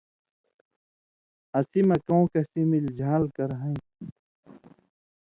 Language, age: Indus Kohistani, 19-29